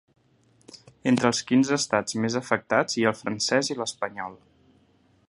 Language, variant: Catalan, Central